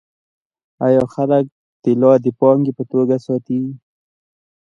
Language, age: Pashto, 19-29